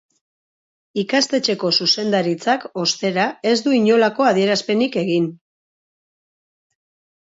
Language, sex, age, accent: Basque, female, 40-49, Mendebalekoa (Araba, Bizkaia, Gipuzkoako mendebaleko herri batzuk)